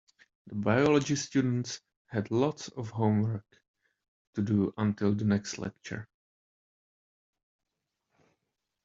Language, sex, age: English, male, 30-39